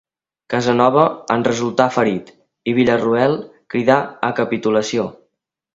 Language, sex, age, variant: Catalan, male, under 19, Central